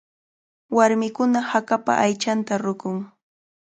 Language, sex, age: Cajatambo North Lima Quechua, female, 19-29